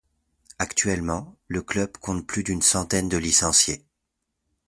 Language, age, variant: French, 30-39, Français de métropole